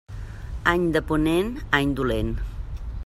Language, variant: Catalan, Central